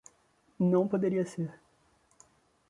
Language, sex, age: Portuguese, male, 19-29